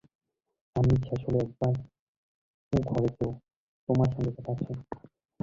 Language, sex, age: Bengali, male, 19-29